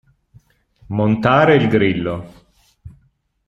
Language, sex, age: Italian, male, 30-39